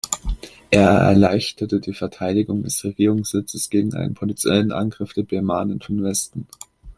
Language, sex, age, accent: German, male, under 19, Deutschland Deutsch